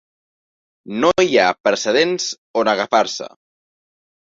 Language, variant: Catalan, Central